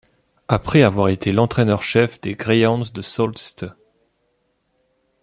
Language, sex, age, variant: French, male, 19-29, Français de métropole